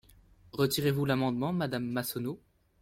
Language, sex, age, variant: French, male, 19-29, Français de métropole